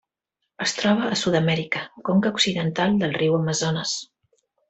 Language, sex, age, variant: Catalan, female, 50-59, Central